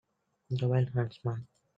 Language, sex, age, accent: English, male, 19-29, India and South Asia (India, Pakistan, Sri Lanka)